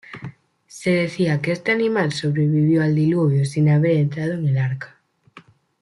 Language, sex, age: Spanish, female, 19-29